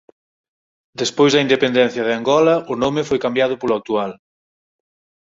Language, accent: Galician, Normativo (estándar)